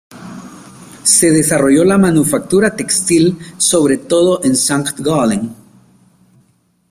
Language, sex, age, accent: Spanish, male, 40-49, América central